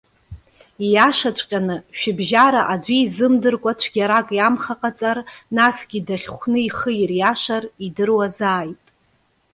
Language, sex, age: Abkhazian, female, 30-39